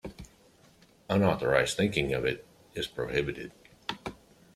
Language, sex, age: English, male, 50-59